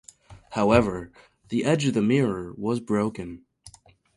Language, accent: English, United States English